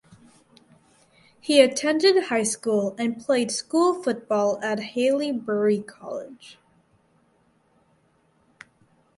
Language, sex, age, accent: English, female, under 19, United States English